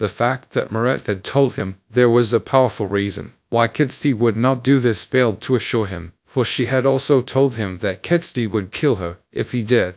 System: TTS, GradTTS